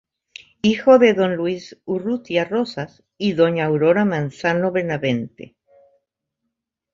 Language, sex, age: Spanish, female, 50-59